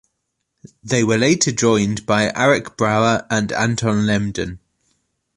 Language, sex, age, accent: English, male, 30-39, England English